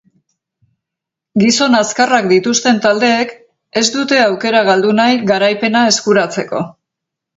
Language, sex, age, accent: Basque, female, 50-59, Mendebalekoa (Araba, Bizkaia, Gipuzkoako mendebaleko herri batzuk)